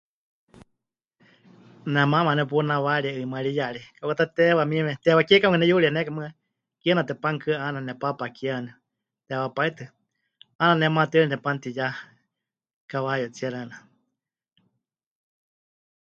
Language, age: Huichol, 50-59